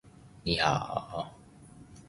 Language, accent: Chinese, 出生地：高雄市